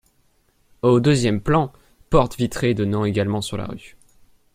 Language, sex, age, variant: French, male, 19-29, Français de métropole